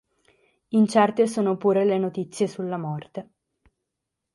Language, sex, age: Italian, female, 19-29